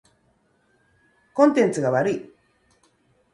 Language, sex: Japanese, female